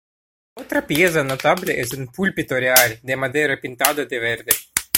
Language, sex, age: Spanish, male, 19-29